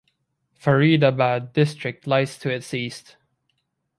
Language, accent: English, United States English